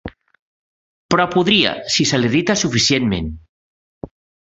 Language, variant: Catalan, Central